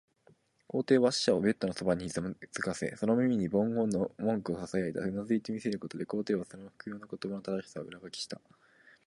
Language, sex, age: Japanese, male, 19-29